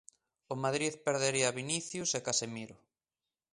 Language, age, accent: Galician, 30-39, Atlántico (seseo e gheada)